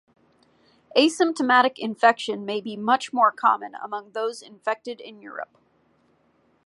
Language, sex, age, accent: English, female, 19-29, United States English